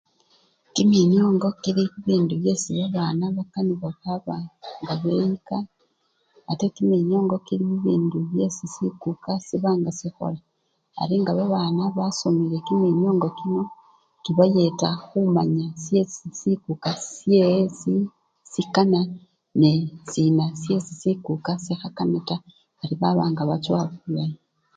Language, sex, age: Luyia, female, 30-39